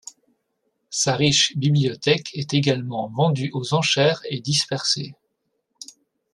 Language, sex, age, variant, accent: French, male, 30-39, Français d'Europe, Français de Belgique